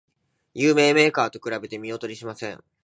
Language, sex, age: Japanese, male, 19-29